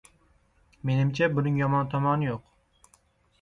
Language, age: Uzbek, 19-29